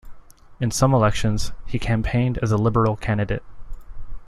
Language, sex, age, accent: English, male, 19-29, United States English